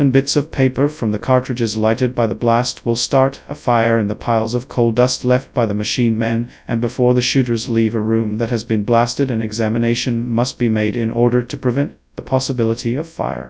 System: TTS, FastPitch